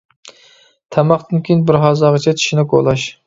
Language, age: Uyghur, 40-49